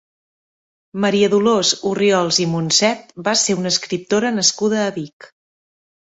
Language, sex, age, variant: Catalan, female, 40-49, Central